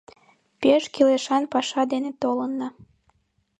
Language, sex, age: Mari, female, 19-29